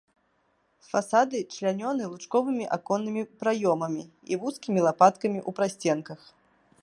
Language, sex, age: Belarusian, female, 30-39